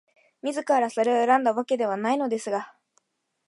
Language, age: Japanese, 19-29